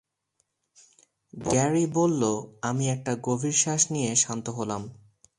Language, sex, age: Bengali, male, 19-29